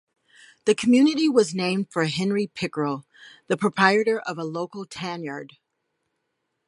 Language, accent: English, United States English